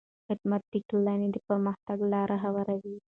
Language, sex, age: Pashto, female, 19-29